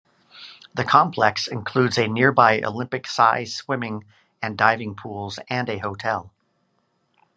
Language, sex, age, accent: English, male, 50-59, United States English